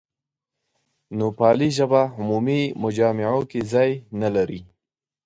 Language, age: Pashto, 40-49